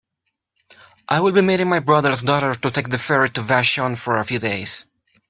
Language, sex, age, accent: English, male, 30-39, United States English